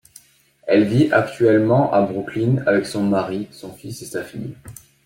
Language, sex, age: French, male, under 19